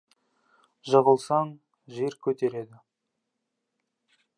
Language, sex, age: Kazakh, male, 19-29